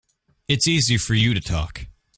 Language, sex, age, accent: English, male, under 19, United States English